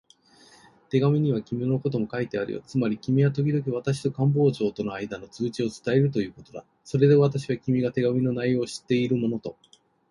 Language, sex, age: Japanese, male, 40-49